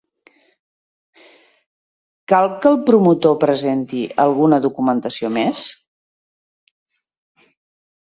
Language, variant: Catalan, Central